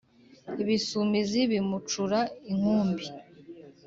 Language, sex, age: Kinyarwanda, female, under 19